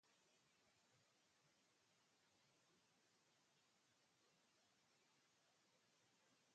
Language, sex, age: Spanish, male, under 19